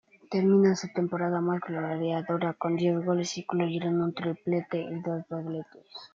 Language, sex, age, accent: Spanish, male, under 19, España: Norte peninsular (Asturias, Castilla y León, Cantabria, País Vasco, Navarra, Aragón, La Rioja, Guadalajara, Cuenca)